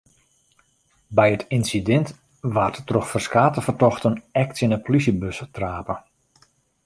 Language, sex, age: Western Frisian, male, 50-59